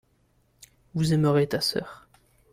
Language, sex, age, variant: French, male, 19-29, Français de métropole